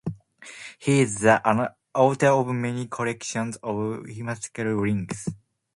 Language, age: English, 19-29